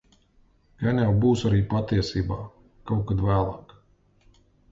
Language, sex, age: Latvian, male, 40-49